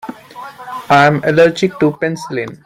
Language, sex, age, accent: English, male, 30-39, India and South Asia (India, Pakistan, Sri Lanka)